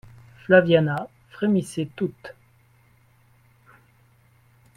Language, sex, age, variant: French, male, 40-49, Français de métropole